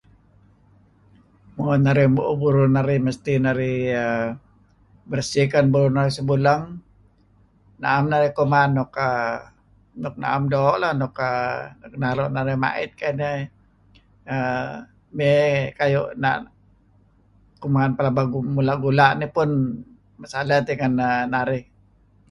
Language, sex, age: Kelabit, male, 70-79